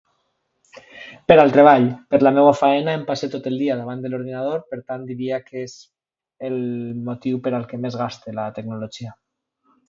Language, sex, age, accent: Catalan, male, 40-49, valencià